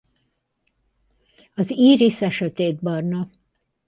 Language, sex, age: Hungarian, female, 70-79